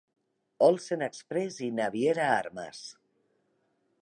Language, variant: Catalan, Central